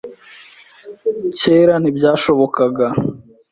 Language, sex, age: Kinyarwanda, female, 19-29